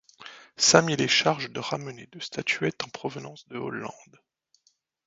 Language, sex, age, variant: French, male, 50-59, Français de métropole